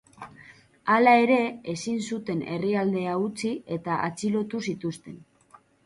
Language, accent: Basque, Mendebalekoa (Araba, Bizkaia, Gipuzkoako mendebaleko herri batzuk)